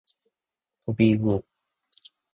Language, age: Japanese, 30-39